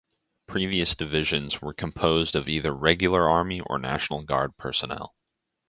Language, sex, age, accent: English, male, 19-29, United States English